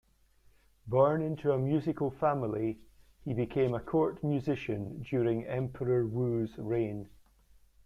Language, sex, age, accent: English, male, 40-49, Scottish English